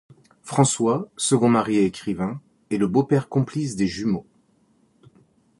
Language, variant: French, Français de métropole